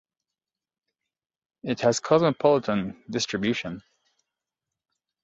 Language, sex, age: English, male, 30-39